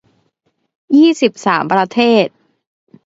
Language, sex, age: Thai, male, 19-29